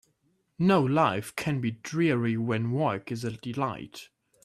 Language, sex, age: English, male, under 19